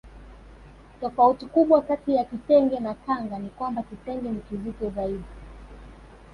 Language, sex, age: Swahili, female, 30-39